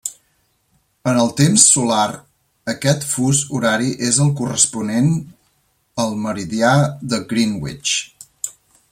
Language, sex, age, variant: Catalan, male, 50-59, Central